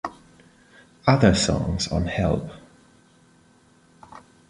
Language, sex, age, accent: English, male, 19-29, United States English